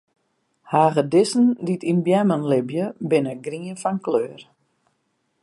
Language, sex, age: Western Frisian, female, 50-59